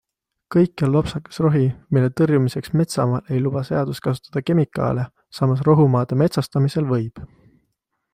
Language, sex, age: Estonian, male, 19-29